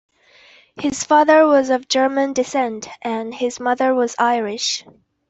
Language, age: English, 19-29